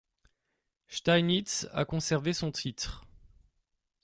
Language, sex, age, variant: French, male, 30-39, Français de métropole